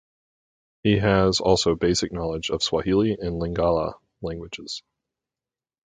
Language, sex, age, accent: English, male, 19-29, United States English